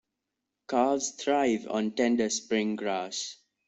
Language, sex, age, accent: English, male, under 19, India and South Asia (India, Pakistan, Sri Lanka)